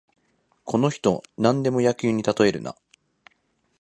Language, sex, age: Japanese, female, 19-29